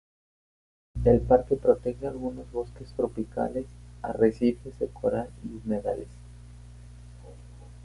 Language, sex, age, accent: Spanish, male, 19-29, México